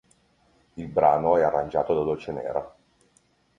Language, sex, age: Italian, male, 30-39